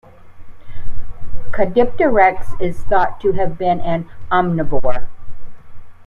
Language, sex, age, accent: English, female, 70-79, United States English